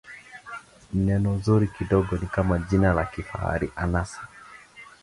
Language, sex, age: Swahili, male, 19-29